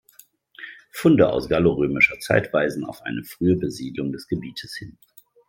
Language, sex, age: German, male, 40-49